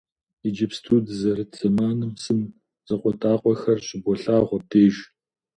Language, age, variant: Kabardian, 50-59, Адыгэбзэ (Къэбэрдей, Кирил, псоми зэдай)